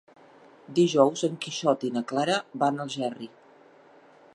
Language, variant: Catalan, Central